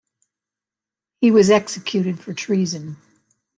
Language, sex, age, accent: English, female, 70-79, United States English